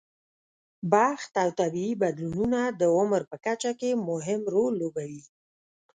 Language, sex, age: Pashto, female, 50-59